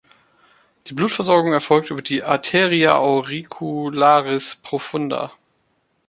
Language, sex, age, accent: German, male, 30-39, Deutschland Deutsch